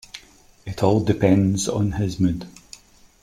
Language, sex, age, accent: English, male, 50-59, Scottish English